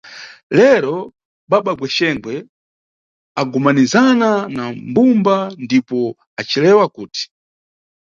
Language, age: Nyungwe, 30-39